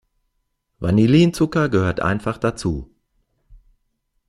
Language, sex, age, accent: German, male, 50-59, Deutschland Deutsch